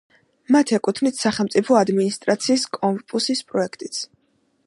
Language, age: Georgian, under 19